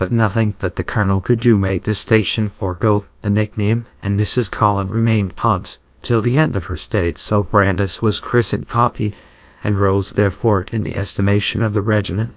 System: TTS, GlowTTS